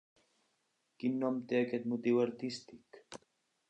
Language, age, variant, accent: Catalan, under 19, Central, central